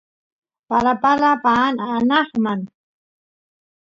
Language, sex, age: Santiago del Estero Quichua, female, 50-59